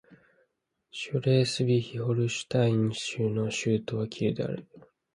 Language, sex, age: Japanese, male, 19-29